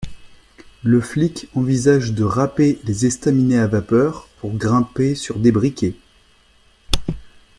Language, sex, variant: French, male, Français de métropole